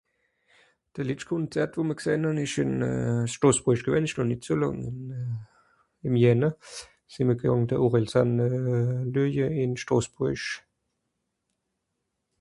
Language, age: Swiss German, 30-39